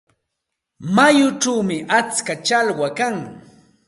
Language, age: Santa Ana de Tusi Pasco Quechua, 40-49